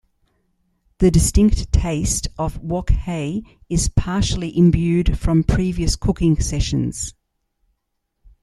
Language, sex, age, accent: English, female, 60-69, Australian English